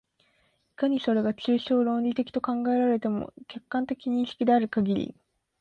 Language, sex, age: Japanese, female, under 19